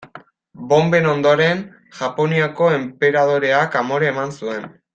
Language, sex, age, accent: Basque, male, under 19, Erdialdekoa edo Nafarra (Gipuzkoa, Nafarroa)